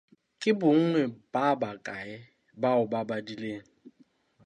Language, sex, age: Southern Sotho, male, 30-39